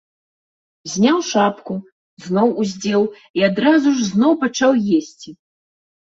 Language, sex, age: Belarusian, female, 19-29